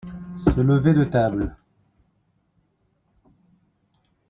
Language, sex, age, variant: French, male, 19-29, Français de métropole